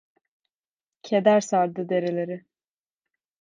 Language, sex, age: Turkish, female, 19-29